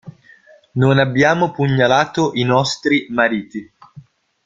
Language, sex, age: Italian, male, 19-29